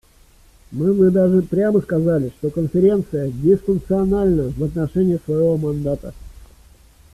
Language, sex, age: Russian, male, 40-49